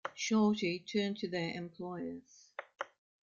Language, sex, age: English, female, 70-79